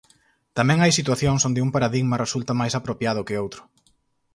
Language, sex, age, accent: Galician, male, 30-39, Central (gheada)